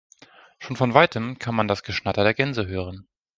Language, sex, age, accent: German, male, 30-39, Deutschland Deutsch